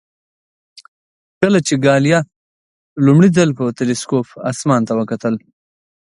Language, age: Pashto, 30-39